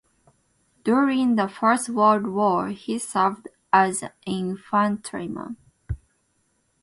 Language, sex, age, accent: English, female, 19-29, United States English